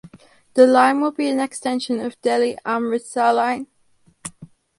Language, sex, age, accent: English, female, under 19, England English